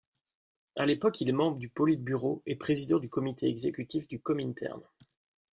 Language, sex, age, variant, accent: French, male, 19-29, Français d'Europe, Français de Belgique